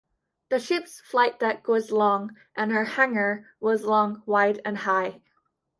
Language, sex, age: English, female, under 19